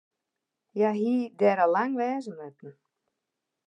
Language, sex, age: Western Frisian, female, 50-59